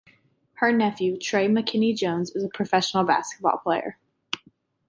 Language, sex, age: English, female, 19-29